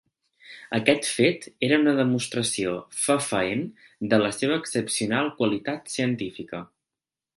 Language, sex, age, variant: Catalan, male, 19-29, Central